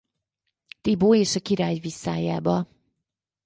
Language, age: Hungarian, 50-59